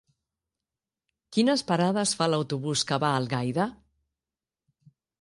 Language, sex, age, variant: Catalan, female, 50-59, Central